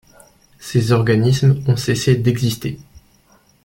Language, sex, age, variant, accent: French, male, 19-29, Français des départements et régions d'outre-mer, Français de La Réunion